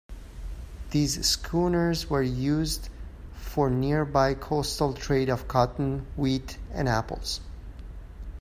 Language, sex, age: English, male, 40-49